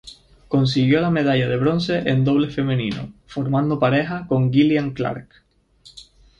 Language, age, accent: Spanish, 19-29, España: Islas Canarias